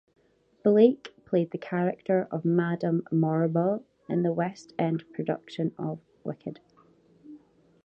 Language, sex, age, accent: English, female, 19-29, Scottish English